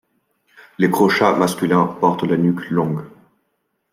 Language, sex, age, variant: French, male, 19-29, Français de métropole